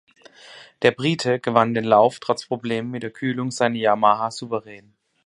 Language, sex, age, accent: German, male, 30-39, Deutschland Deutsch